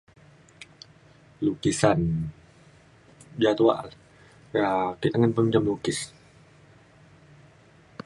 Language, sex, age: Mainstream Kenyah, female, 19-29